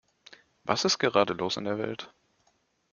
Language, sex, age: German, male, 19-29